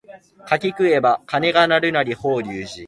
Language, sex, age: Japanese, male, 19-29